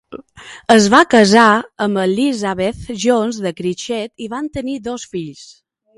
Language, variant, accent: Catalan, Balear, balear